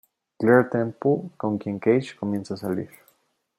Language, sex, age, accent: Spanish, female, 60-69, México